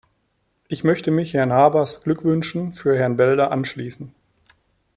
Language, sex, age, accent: German, male, 30-39, Deutschland Deutsch